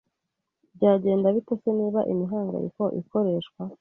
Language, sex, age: Kinyarwanda, female, 30-39